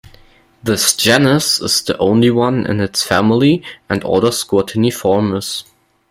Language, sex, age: English, male, 19-29